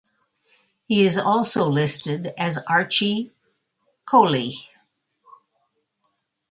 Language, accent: English, United States English